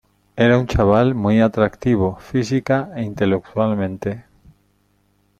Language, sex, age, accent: Spanish, male, 60-69, España: Centro-Sur peninsular (Madrid, Toledo, Castilla-La Mancha)